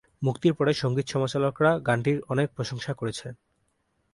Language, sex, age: Bengali, male, 19-29